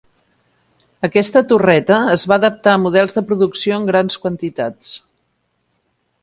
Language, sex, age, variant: Catalan, female, 50-59, Central